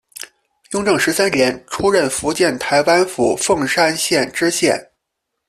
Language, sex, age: Chinese, male, 30-39